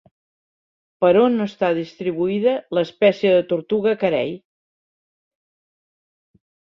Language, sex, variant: Catalan, female, Central